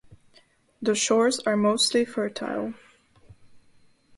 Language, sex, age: English, female, 19-29